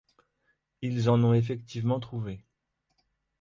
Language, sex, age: French, male, 30-39